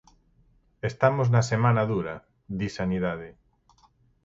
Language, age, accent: Galician, 40-49, Oriental (común en zona oriental)